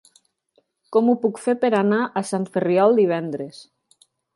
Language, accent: Catalan, valencià